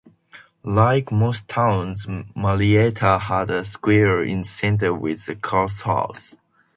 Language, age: English, under 19